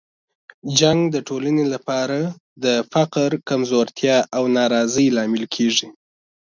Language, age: Pashto, 19-29